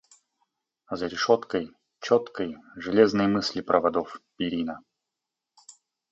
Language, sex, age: Russian, male, 30-39